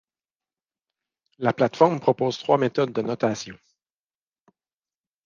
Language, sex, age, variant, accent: French, male, 50-59, Français d'Amérique du Nord, Français du Canada